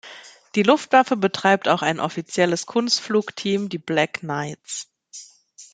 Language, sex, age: German, female, 30-39